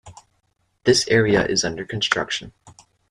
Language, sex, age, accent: English, male, under 19, United States English